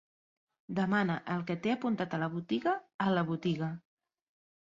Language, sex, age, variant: Catalan, female, 40-49, Central